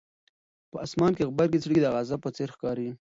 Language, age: Pashto, 30-39